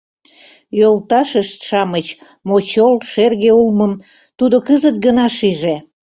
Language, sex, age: Mari, female, 70-79